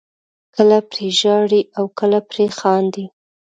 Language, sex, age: Pashto, female, 19-29